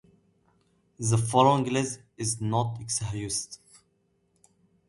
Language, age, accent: English, 19-29, United States English